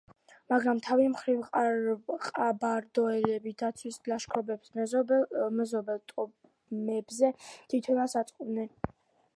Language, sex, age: Georgian, female, under 19